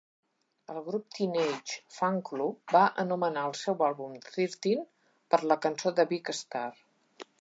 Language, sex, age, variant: Catalan, female, 60-69, Central